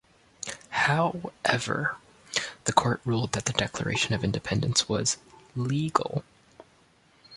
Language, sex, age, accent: English, male, 19-29, United States English